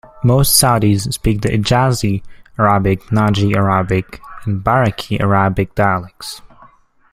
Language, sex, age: English, male, 19-29